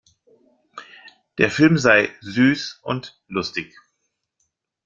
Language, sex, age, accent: German, male, 50-59, Deutschland Deutsch